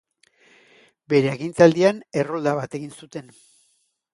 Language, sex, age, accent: Basque, male, 50-59, Erdialdekoa edo Nafarra (Gipuzkoa, Nafarroa)